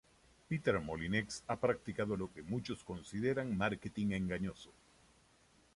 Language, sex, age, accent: Spanish, male, 60-69, Caribe: Cuba, Venezuela, Puerto Rico, República Dominicana, Panamá, Colombia caribeña, México caribeño, Costa del golfo de México